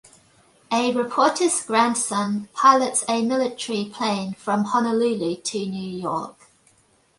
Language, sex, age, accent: English, female, 30-39, Australian English